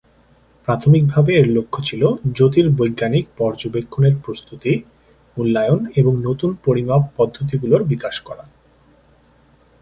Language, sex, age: Bengali, male, 30-39